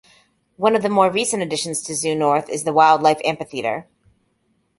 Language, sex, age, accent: English, female, 40-49, United States English